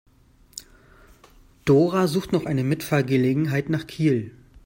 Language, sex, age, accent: German, male, 30-39, Deutschland Deutsch